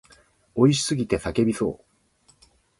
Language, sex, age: Japanese, male, 50-59